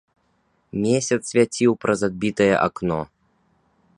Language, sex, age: Belarusian, male, 19-29